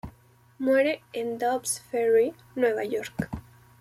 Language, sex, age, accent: Spanish, female, 19-29, México